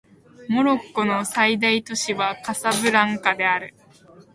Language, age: Japanese, 19-29